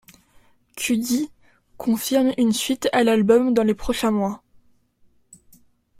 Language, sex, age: French, female, 19-29